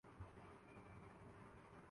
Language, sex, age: Urdu, male, 19-29